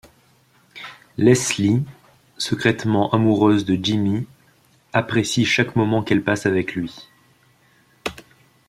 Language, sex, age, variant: French, male, 19-29, Français de métropole